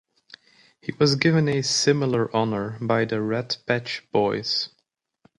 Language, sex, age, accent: English, male, 19-29, England English